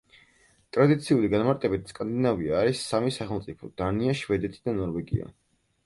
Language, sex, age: Georgian, male, 19-29